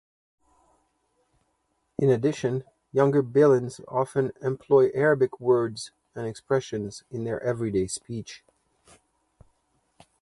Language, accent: English, Canadian English